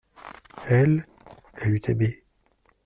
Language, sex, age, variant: French, male, 30-39, Français de métropole